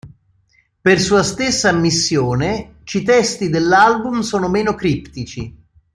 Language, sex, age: Italian, male, 60-69